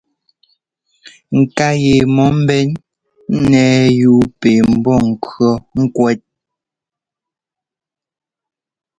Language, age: Ngomba, 19-29